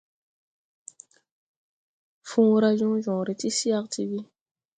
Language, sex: Tupuri, female